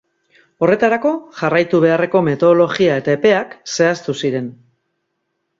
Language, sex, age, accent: Basque, female, 40-49, Mendebalekoa (Araba, Bizkaia, Gipuzkoako mendebaleko herri batzuk)